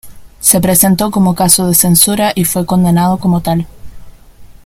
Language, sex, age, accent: Spanish, female, under 19, Chileno: Chile, Cuyo